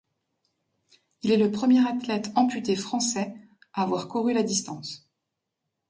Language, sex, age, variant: French, female, 30-39, Français de métropole